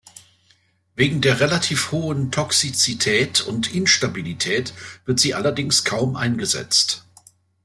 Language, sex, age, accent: German, male, 60-69, Deutschland Deutsch